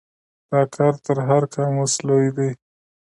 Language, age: Pashto, 30-39